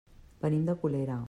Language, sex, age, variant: Catalan, female, 50-59, Central